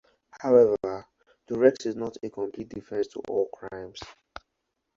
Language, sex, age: English, male, 19-29